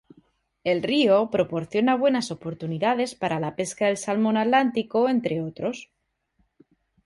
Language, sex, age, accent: Spanish, female, 30-39, España: Centro-Sur peninsular (Madrid, Toledo, Castilla-La Mancha)